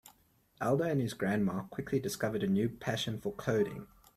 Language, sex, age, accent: English, male, 19-29, Southern African (South Africa, Zimbabwe, Namibia)